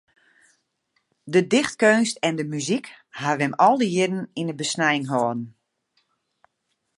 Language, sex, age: Western Frisian, female, 40-49